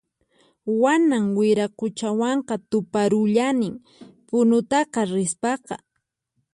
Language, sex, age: Puno Quechua, female, 19-29